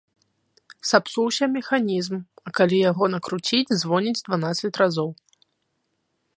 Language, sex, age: Belarusian, female, 19-29